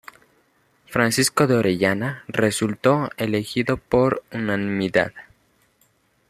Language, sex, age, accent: Spanish, male, under 19, México